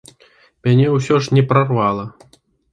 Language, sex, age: Belarusian, male, 30-39